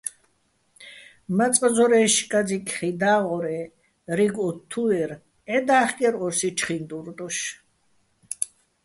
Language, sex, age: Bats, female, 60-69